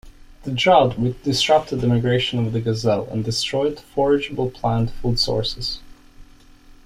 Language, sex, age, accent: English, male, 30-39, Canadian English